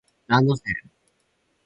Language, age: Japanese, 19-29